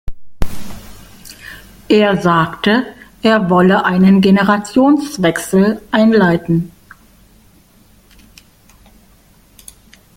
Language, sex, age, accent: German, female, 50-59, Deutschland Deutsch